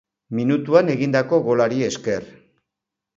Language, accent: Basque, Mendebalekoa (Araba, Bizkaia, Gipuzkoako mendebaleko herri batzuk)